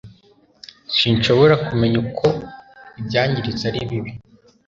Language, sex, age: Kinyarwanda, male, under 19